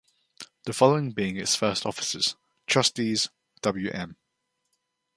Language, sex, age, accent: English, male, 19-29, England English